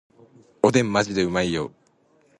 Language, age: Japanese, 19-29